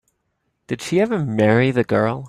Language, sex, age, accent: English, male, 30-39, United States English